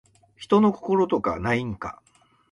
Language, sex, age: Japanese, male, 50-59